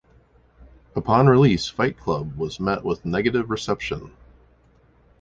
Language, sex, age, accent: English, male, 40-49, United States English